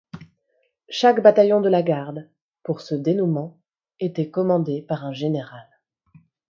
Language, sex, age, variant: French, female, 30-39, Français de métropole